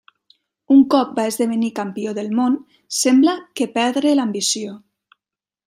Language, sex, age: Catalan, female, 30-39